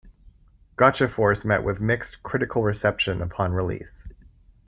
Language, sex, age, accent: English, male, 30-39, Canadian English